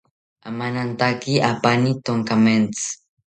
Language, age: South Ucayali Ashéninka, under 19